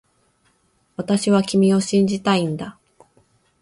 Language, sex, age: Japanese, female, 40-49